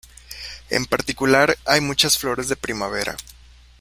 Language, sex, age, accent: Spanish, male, 19-29, México